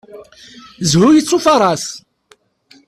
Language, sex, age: Kabyle, male, 30-39